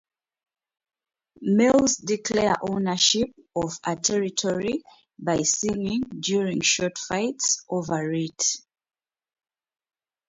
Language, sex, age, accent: English, female, 30-39, United States English